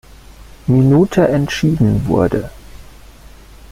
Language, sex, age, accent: German, male, 40-49, Deutschland Deutsch